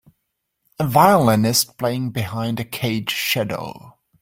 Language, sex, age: English, male, 30-39